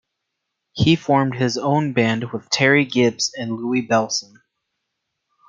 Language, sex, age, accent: English, male, 19-29, United States English